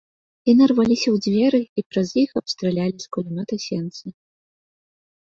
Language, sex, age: Belarusian, female, 19-29